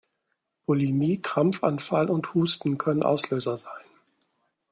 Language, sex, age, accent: German, male, 50-59, Deutschland Deutsch